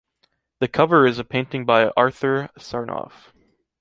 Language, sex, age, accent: English, male, 19-29, United States English